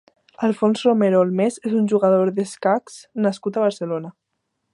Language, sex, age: Catalan, female, under 19